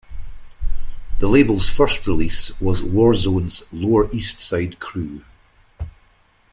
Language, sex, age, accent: English, male, 50-59, Scottish English